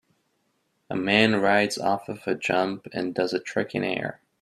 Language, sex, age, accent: English, male, 19-29, United States English